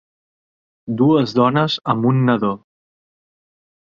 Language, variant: Catalan, Central